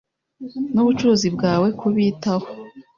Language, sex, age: Kinyarwanda, male, 40-49